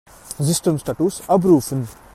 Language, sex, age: German, male, 30-39